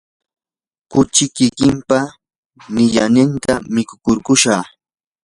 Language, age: Yanahuanca Pasco Quechua, 19-29